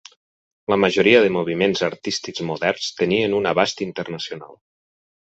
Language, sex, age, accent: Catalan, male, 40-49, occidental